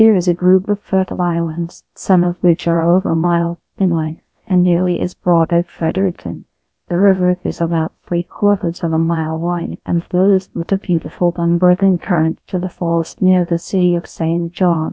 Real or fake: fake